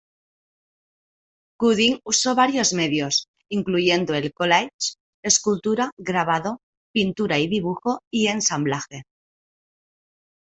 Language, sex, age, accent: Spanish, female, 30-39, España: Centro-Sur peninsular (Madrid, Toledo, Castilla-La Mancha)